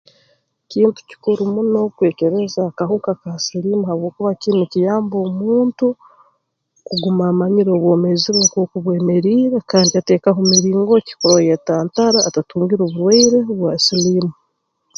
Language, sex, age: Tooro, female, 19-29